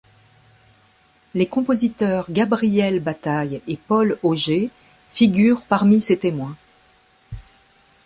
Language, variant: French, Français de métropole